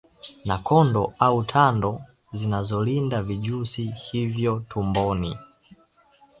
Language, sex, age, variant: Swahili, male, 19-29, Kiswahili cha Bara ya Tanzania